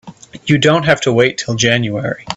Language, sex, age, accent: English, male, 19-29, United States English